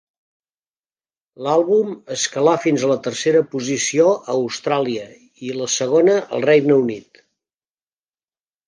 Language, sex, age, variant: Catalan, male, 50-59, Nord-Occidental